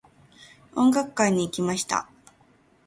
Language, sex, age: Japanese, female, 19-29